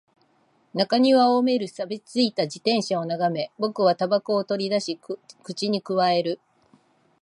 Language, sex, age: Japanese, female, 50-59